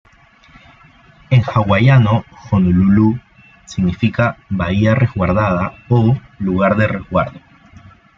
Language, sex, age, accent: Spanish, male, 19-29, Andino-Pacífico: Colombia, Perú, Ecuador, oeste de Bolivia y Venezuela andina